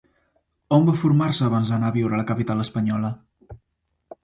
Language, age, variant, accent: Catalan, under 19, Central, central